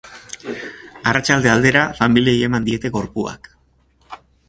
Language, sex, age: Basque, male, 50-59